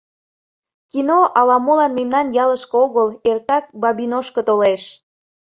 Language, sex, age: Mari, female, 19-29